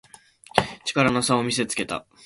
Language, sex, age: Japanese, male, 19-29